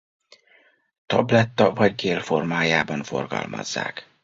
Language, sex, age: Hungarian, male, 30-39